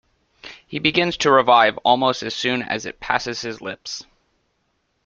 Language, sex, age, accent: English, male, 19-29, United States English